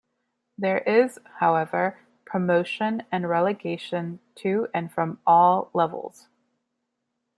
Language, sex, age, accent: English, female, 19-29, United States English